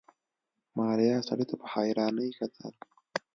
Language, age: Pashto, 19-29